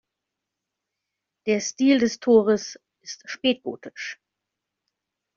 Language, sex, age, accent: German, female, 40-49, Deutschland Deutsch